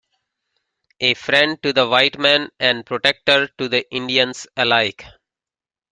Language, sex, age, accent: English, male, 40-49, United States English